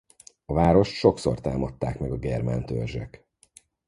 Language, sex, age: Hungarian, male, 40-49